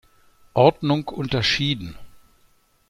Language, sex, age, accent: German, male, 60-69, Deutschland Deutsch